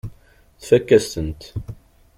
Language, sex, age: Kabyle, male, 40-49